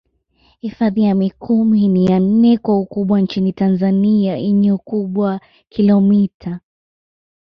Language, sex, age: Swahili, female, 19-29